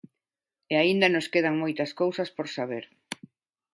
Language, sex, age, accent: Galician, female, 50-59, Neofalante